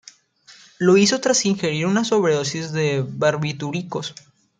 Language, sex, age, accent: Spanish, male, under 19, México